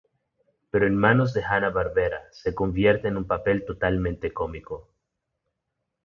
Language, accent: Spanish, México